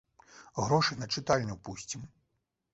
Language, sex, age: Belarusian, male, 50-59